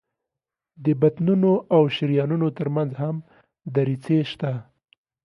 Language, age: Pashto, 19-29